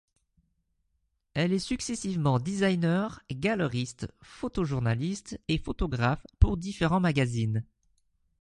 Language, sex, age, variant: French, male, 30-39, Français de métropole